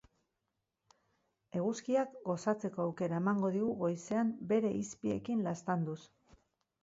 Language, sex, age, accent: Basque, female, 50-59, Mendebalekoa (Araba, Bizkaia, Gipuzkoako mendebaleko herri batzuk)